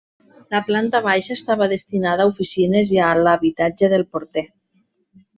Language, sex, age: Catalan, female, 50-59